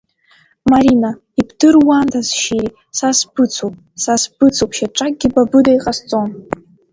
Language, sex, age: Abkhazian, female, under 19